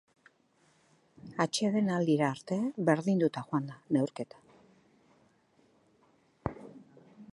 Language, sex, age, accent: Basque, female, 60-69, Mendebalekoa (Araba, Bizkaia, Gipuzkoako mendebaleko herri batzuk)